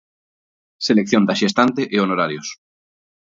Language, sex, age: Galician, male, 30-39